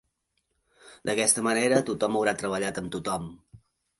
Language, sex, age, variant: Catalan, male, 50-59, Central